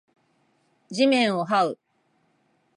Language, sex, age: Japanese, female, 50-59